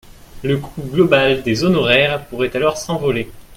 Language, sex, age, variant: French, male, 19-29, Français de métropole